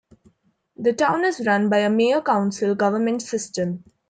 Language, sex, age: English, female, 19-29